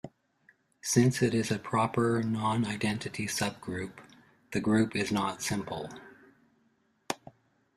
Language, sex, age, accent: English, male, 50-59, Canadian English